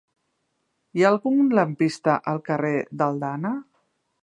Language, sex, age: Catalan, female, 50-59